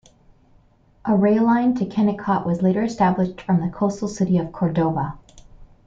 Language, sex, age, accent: English, female, 40-49, United States English